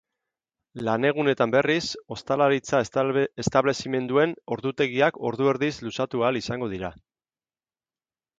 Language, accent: Basque, Mendebalekoa (Araba, Bizkaia, Gipuzkoako mendebaleko herri batzuk)